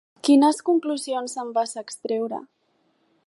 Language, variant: Catalan, Balear